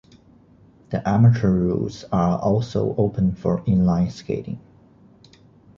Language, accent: English, United States English